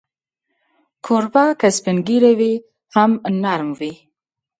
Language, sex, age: Pashto, female, 30-39